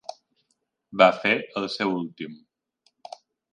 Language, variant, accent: Catalan, Balear, mallorquí